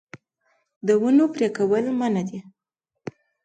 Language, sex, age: Pashto, female, 19-29